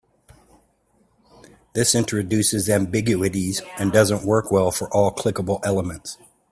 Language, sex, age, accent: English, male, 50-59, United States English